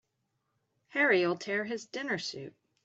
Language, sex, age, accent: English, female, 30-39, United States English